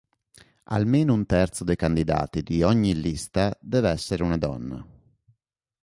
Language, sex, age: Italian, male, 30-39